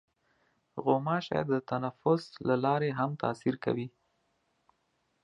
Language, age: Pashto, 30-39